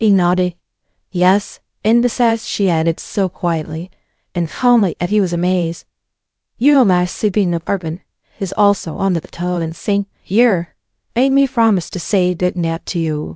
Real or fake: fake